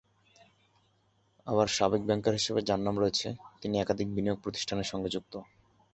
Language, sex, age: Bengali, male, 19-29